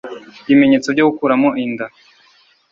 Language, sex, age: Kinyarwanda, male, 19-29